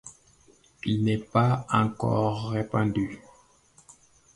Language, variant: French, Français d'Afrique subsaharienne et des îles africaines